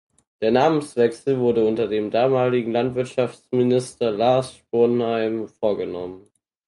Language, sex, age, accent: German, male, under 19, Deutschland Deutsch